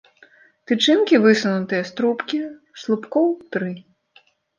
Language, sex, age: Belarusian, female, 40-49